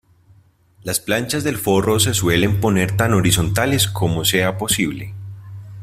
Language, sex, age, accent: Spanish, male, 19-29, Andino-Pacífico: Colombia, Perú, Ecuador, oeste de Bolivia y Venezuela andina